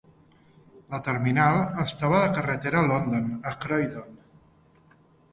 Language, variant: Catalan, Central